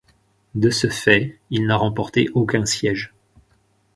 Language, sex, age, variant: French, male, 30-39, Français de métropole